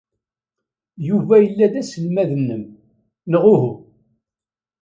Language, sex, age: Kabyle, male, 70-79